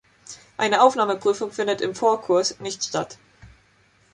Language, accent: German, Deutschland Deutsch